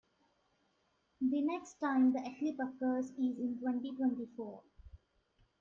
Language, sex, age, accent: English, female, 19-29, India and South Asia (India, Pakistan, Sri Lanka)